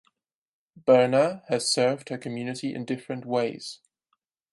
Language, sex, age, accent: English, male, 19-29, England English; German English